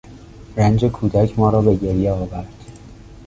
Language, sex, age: Persian, male, 19-29